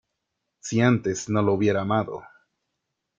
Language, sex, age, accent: Spanish, male, 19-29, Rioplatense: Argentina, Uruguay, este de Bolivia, Paraguay